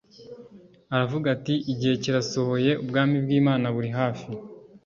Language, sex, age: Kinyarwanda, male, 19-29